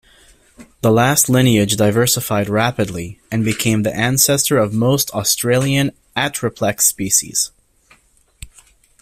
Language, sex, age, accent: English, male, 30-39, United States English